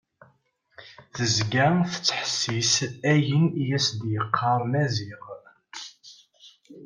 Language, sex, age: Kabyle, male, 19-29